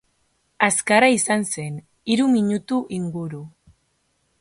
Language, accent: Basque, Erdialdekoa edo Nafarra (Gipuzkoa, Nafarroa)